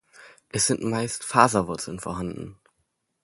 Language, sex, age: German, male, under 19